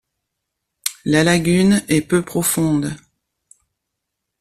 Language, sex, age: French, female, 60-69